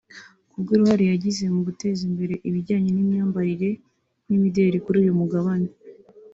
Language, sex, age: Kinyarwanda, female, 19-29